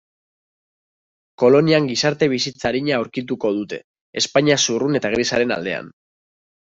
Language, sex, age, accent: Basque, male, 19-29, Mendebalekoa (Araba, Bizkaia, Gipuzkoako mendebaleko herri batzuk)